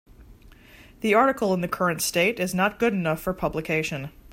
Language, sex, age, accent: English, female, 30-39, United States English